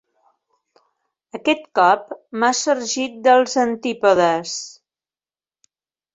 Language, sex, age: Catalan, female, 60-69